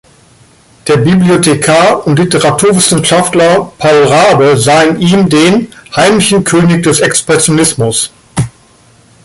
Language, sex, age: German, male, 50-59